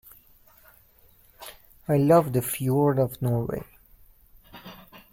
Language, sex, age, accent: English, male, 19-29, United States English